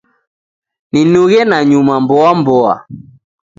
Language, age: Taita, 19-29